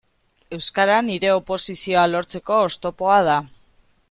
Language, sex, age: Basque, female, 30-39